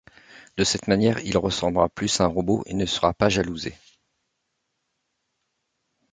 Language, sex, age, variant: French, male, 40-49, Français de métropole